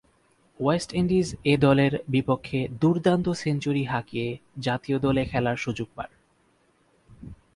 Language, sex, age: Bengali, male, 19-29